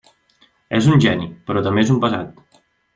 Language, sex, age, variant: Catalan, male, 19-29, Central